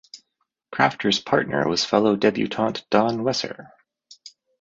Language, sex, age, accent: English, male, 30-39, United States English